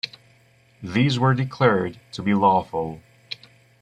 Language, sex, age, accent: English, male, 19-29, United States English